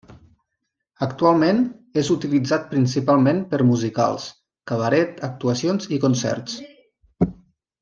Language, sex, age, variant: Catalan, male, 40-49, Nord-Occidental